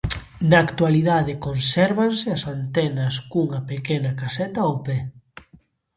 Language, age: Galician, under 19